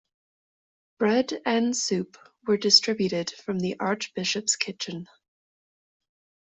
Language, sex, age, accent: English, female, 30-39, Canadian English